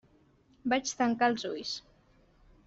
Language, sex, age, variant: Catalan, female, under 19, Central